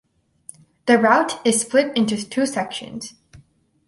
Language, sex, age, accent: English, female, under 19, United States English